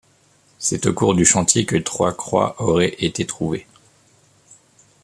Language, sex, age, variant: French, male, 30-39, Français de métropole